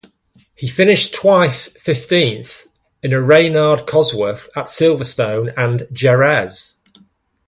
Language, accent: English, England English